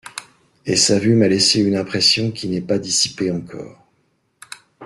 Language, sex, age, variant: French, male, 50-59, Français de métropole